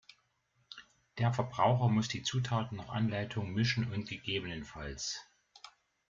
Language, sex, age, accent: German, male, 40-49, Deutschland Deutsch